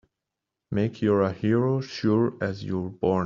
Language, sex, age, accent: English, male, 30-39, United States English